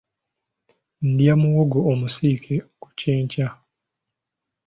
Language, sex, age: Ganda, male, 19-29